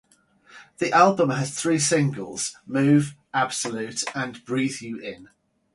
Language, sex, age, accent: English, male, 40-49, England English